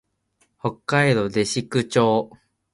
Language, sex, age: Japanese, male, 19-29